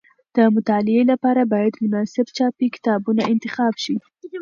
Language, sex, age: Pashto, female, 19-29